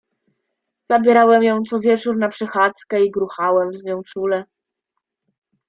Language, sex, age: Polish, female, 19-29